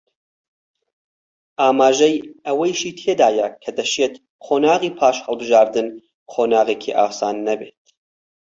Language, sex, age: Central Kurdish, male, 30-39